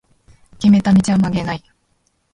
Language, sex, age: Japanese, female, 19-29